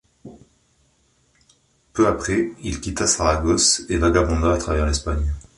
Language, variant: French, Français de métropole